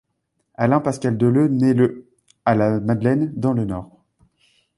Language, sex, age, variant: French, male, 19-29, Français de métropole